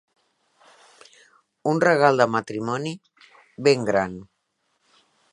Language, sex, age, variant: Catalan, female, 60-69, Central